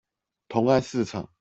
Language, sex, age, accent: Chinese, male, 30-39, 出生地：新北市